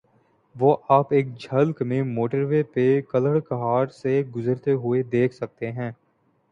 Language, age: Urdu, 19-29